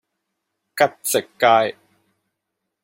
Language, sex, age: Cantonese, male, 19-29